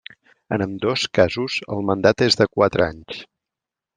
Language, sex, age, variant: Catalan, male, 40-49, Central